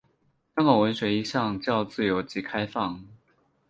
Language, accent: Chinese, 出生地：江西省